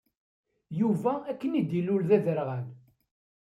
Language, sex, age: Kabyle, male, 60-69